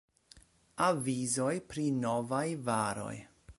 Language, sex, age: Esperanto, male, 40-49